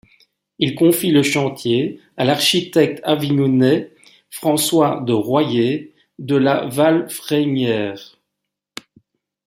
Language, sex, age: French, male, 50-59